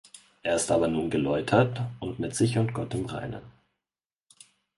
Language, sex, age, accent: German, male, 19-29, Deutschland Deutsch